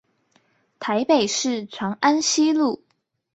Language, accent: Chinese, 出生地：桃園市